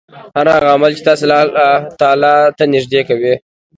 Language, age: Pashto, 19-29